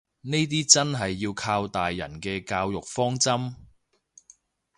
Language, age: Cantonese, 30-39